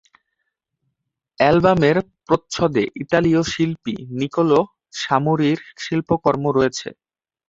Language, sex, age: Bengali, male, under 19